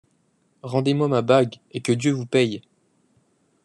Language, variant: French, Français de métropole